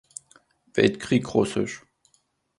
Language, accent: German, Deutschland Deutsch